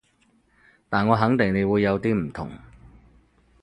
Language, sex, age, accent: Cantonese, male, 30-39, 广州音